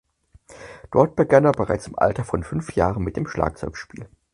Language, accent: German, Deutschland Deutsch